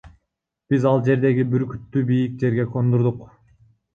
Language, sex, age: Kyrgyz, male, under 19